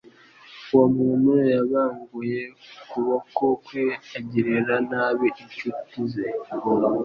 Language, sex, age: Kinyarwanda, male, under 19